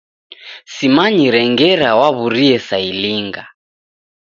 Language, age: Taita, 19-29